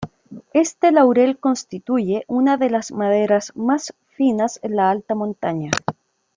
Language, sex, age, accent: Spanish, female, 30-39, Chileno: Chile, Cuyo